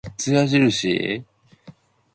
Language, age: English, 19-29